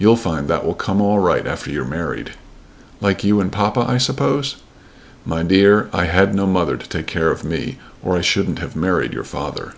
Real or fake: real